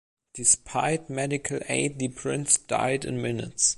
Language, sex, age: English, male, under 19